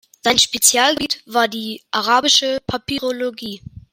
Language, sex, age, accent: German, male, under 19, Deutschland Deutsch